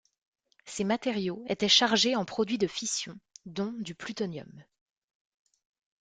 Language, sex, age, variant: French, female, 19-29, Français de métropole